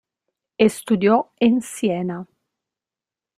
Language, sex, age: Spanish, female, 40-49